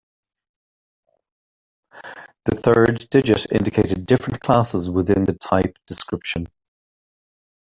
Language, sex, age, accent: English, male, 40-49, Irish English